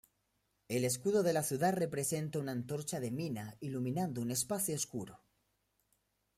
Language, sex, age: Spanish, male, 19-29